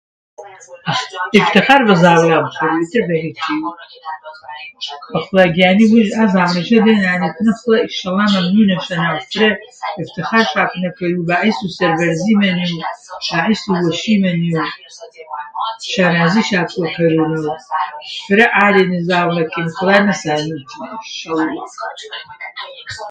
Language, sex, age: Gurani, female, 70-79